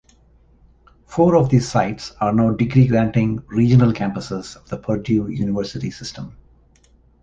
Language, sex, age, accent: English, male, 40-49, United States English